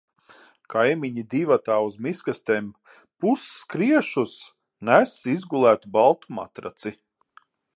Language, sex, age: Latvian, male, 30-39